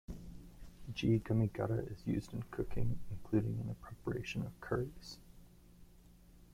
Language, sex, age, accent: English, male, 30-39, United States English